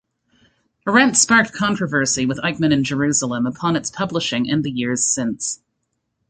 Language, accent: English, Canadian English